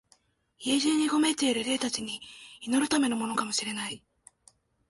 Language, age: Japanese, 19-29